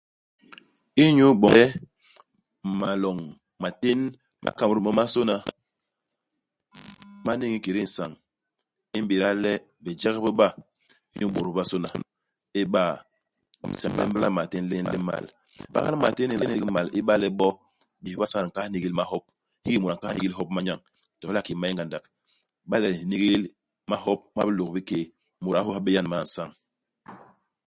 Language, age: Basaa, 40-49